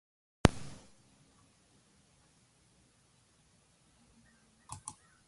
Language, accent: English, United States English